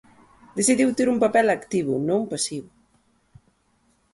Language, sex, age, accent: Galician, female, 40-49, Atlántico (seseo e gheada)